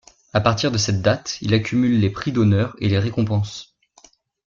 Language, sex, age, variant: French, male, 19-29, Français de métropole